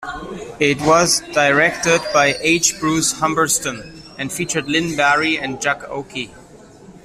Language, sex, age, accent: English, male, 30-39, Singaporean English